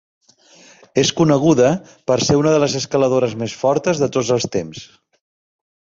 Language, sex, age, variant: Catalan, male, 40-49, Central